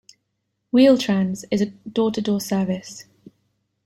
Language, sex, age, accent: English, female, 19-29, England English